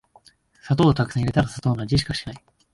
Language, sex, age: Japanese, male, 19-29